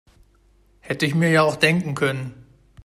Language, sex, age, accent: German, male, 50-59, Deutschland Deutsch